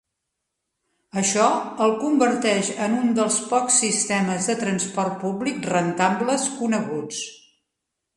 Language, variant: Catalan, Central